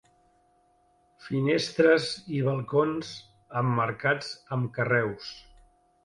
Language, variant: Catalan, Central